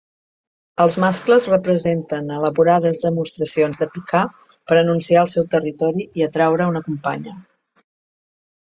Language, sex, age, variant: Catalan, female, 50-59, Central